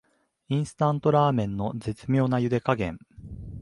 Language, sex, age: Japanese, male, 19-29